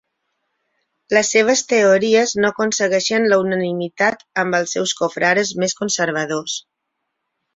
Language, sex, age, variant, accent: Catalan, female, 40-49, Balear, mallorquí; Palma